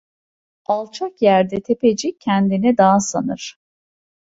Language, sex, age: Turkish, female, 50-59